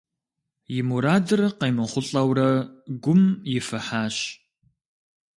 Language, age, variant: Kabardian, 19-29, Адыгэбзэ (Къэбэрдей, Кирил, псоми зэдай)